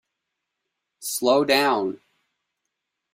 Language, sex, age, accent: English, male, 30-39, United States English